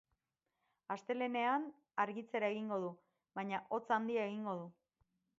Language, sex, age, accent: Basque, female, 30-39, Erdialdekoa edo Nafarra (Gipuzkoa, Nafarroa)